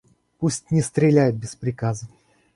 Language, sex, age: Russian, male, 19-29